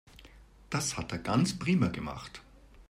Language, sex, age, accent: German, male, 50-59, Österreichisches Deutsch